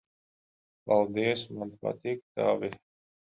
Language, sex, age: Latvian, male, 30-39